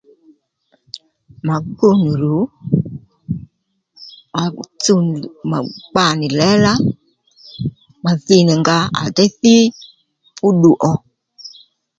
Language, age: Lendu, 40-49